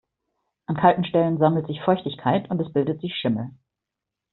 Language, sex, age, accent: German, female, 50-59, Deutschland Deutsch